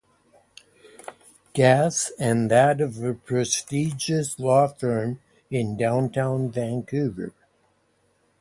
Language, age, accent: English, 70-79, Canadian English